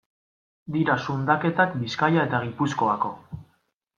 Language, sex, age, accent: Basque, male, 19-29, Mendebalekoa (Araba, Bizkaia, Gipuzkoako mendebaleko herri batzuk)